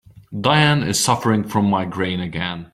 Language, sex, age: English, male, 30-39